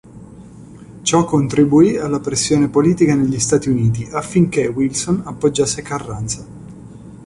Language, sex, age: Italian, male, 19-29